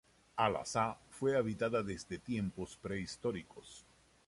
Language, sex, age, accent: Spanish, male, 60-69, Caribe: Cuba, Venezuela, Puerto Rico, República Dominicana, Panamá, Colombia caribeña, México caribeño, Costa del golfo de México